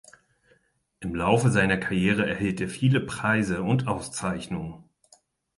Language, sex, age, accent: German, male, 40-49, Deutschland Deutsch; Hochdeutsch